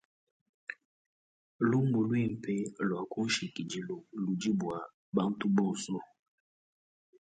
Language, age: Luba-Lulua, 19-29